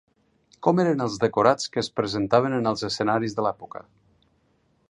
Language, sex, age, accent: Catalan, male, 50-59, valencià